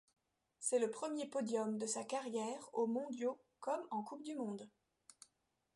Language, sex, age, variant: French, female, 30-39, Français de métropole